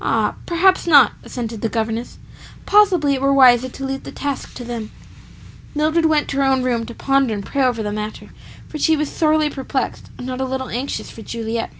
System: none